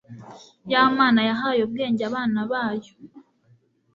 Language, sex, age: Kinyarwanda, female, 19-29